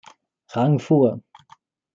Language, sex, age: German, male, 19-29